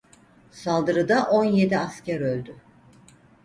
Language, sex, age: Turkish, female, 70-79